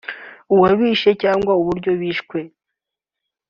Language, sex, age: Kinyarwanda, male, 19-29